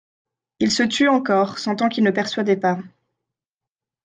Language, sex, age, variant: French, female, 19-29, Français de métropole